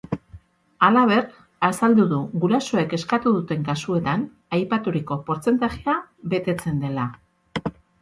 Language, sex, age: Basque, female, 40-49